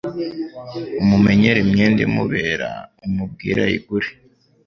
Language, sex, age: Kinyarwanda, male, under 19